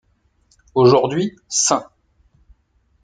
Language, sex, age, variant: French, male, 40-49, Français de métropole